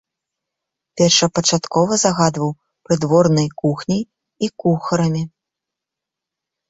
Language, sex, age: Belarusian, female, 30-39